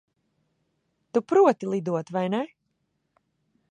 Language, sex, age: Latvian, female, 40-49